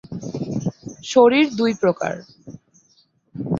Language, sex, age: Bengali, female, 19-29